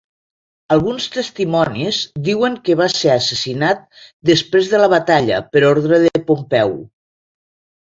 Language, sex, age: Catalan, female, 60-69